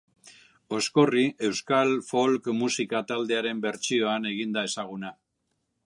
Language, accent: Basque, Mendebalekoa (Araba, Bizkaia, Gipuzkoako mendebaleko herri batzuk)